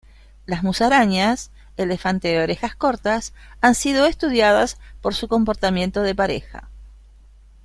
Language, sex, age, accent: Spanish, female, 60-69, Rioplatense: Argentina, Uruguay, este de Bolivia, Paraguay